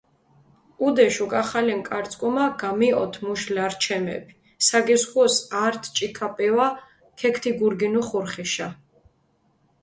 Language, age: Mingrelian, 40-49